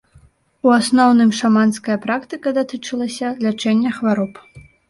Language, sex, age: Belarusian, female, 19-29